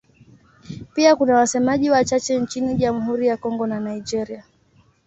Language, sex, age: Swahili, female, 19-29